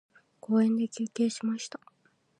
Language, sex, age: Japanese, female, 19-29